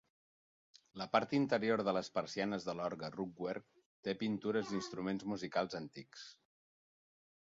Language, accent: Catalan, Neutre